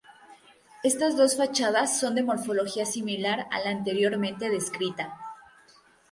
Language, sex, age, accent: Spanish, female, 19-29, México